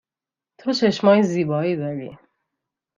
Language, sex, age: Persian, female, 30-39